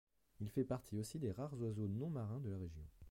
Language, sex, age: French, male, 30-39